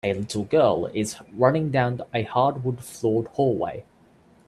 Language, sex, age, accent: English, male, 19-29, Australian English